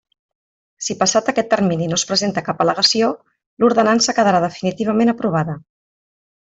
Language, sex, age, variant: Catalan, female, 30-39, Central